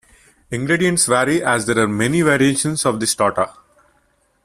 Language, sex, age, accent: English, male, 19-29, India and South Asia (India, Pakistan, Sri Lanka)